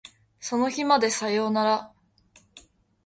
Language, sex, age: Japanese, female, under 19